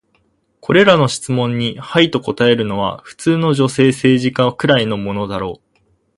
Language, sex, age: Japanese, male, under 19